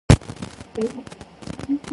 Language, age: English, 19-29